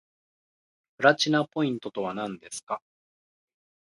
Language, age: Japanese, 30-39